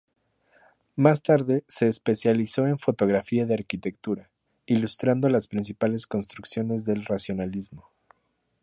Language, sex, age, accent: Spanish, male, 19-29, México